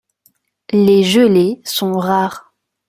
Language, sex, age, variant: French, female, 19-29, Français de métropole